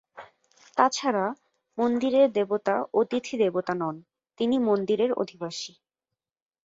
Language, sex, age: Bengali, female, 19-29